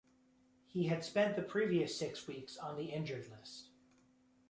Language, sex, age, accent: English, male, 19-29, United States English